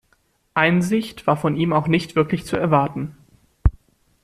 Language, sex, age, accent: German, male, under 19, Deutschland Deutsch